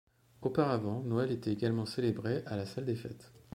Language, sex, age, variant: French, male, under 19, Français de métropole